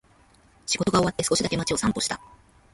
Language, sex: Japanese, female